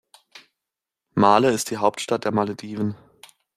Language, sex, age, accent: German, male, 19-29, Deutschland Deutsch